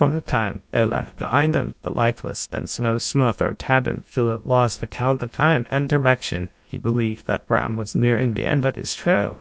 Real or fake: fake